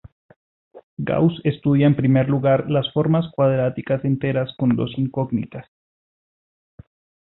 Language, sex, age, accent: Spanish, male, 30-39, Andino-Pacífico: Colombia, Perú, Ecuador, oeste de Bolivia y Venezuela andina